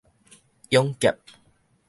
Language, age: Min Nan Chinese, 19-29